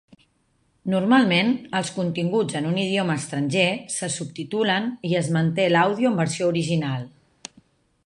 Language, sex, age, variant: Catalan, female, 40-49, Septentrional